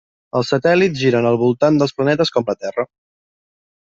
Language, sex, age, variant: Catalan, male, 19-29, Central